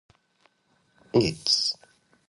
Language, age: English, 19-29